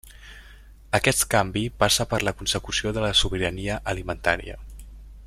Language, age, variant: Catalan, 19-29, Central